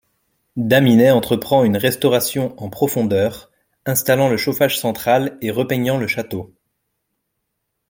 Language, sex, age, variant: French, male, 19-29, Français de métropole